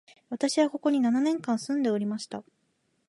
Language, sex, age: Japanese, female, 19-29